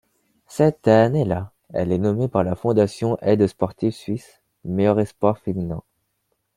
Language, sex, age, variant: French, male, 19-29, Français de métropole